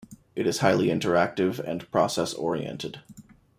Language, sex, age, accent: English, male, 30-39, United States English